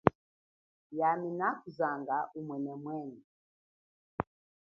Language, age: Chokwe, 40-49